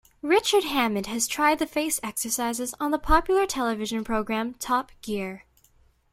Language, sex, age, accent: English, female, under 19, United States English